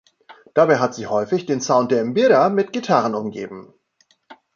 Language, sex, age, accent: German, male, 50-59, Deutschland Deutsch